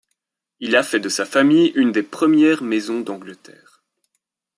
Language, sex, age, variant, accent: French, male, 30-39, Français d'Europe, Français de Belgique